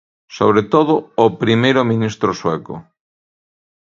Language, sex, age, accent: Galician, male, 40-49, Normativo (estándar)